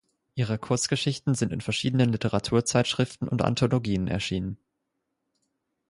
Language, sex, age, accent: German, male, 19-29, Deutschland Deutsch